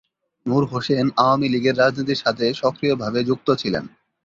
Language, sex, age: Bengali, male, 19-29